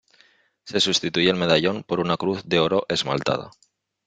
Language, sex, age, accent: Spanish, male, 30-39, España: Norte peninsular (Asturias, Castilla y León, Cantabria, País Vasco, Navarra, Aragón, La Rioja, Guadalajara, Cuenca)